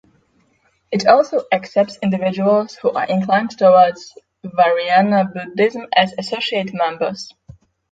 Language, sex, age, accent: English, female, 19-29, Slavic; polish